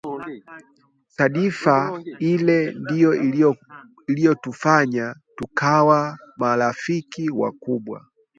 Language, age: Swahili, 19-29